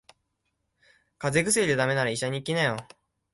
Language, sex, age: Japanese, male, 19-29